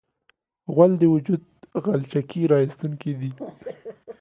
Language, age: Pashto, 19-29